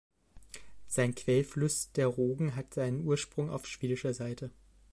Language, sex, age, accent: German, male, 19-29, Deutschland Deutsch